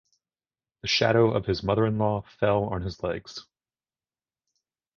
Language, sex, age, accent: English, male, 30-39, United States English